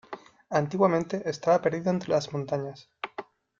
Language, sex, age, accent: Spanish, male, 19-29, España: Sur peninsular (Andalucia, Extremadura, Murcia)